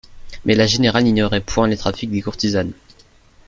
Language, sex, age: French, male, under 19